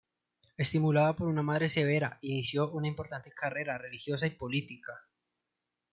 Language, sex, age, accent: Spanish, male, 19-29, Andino-Pacífico: Colombia, Perú, Ecuador, oeste de Bolivia y Venezuela andina